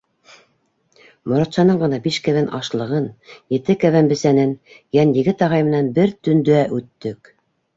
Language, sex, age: Bashkir, female, 30-39